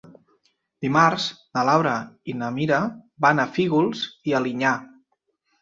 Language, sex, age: Catalan, male, 40-49